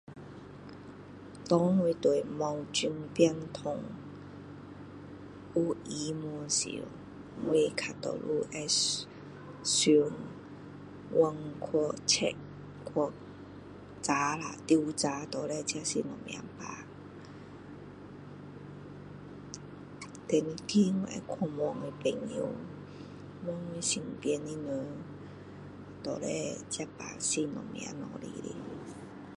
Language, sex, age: Min Dong Chinese, female, 40-49